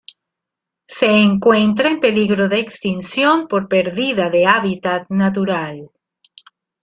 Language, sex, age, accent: Spanish, female, 50-59, Caribe: Cuba, Venezuela, Puerto Rico, República Dominicana, Panamá, Colombia caribeña, México caribeño, Costa del golfo de México